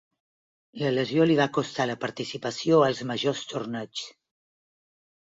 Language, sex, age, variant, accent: Catalan, female, 60-69, Balear, balear